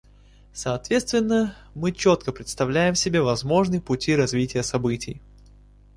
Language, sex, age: Russian, male, 19-29